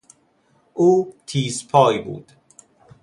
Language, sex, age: Persian, male, 30-39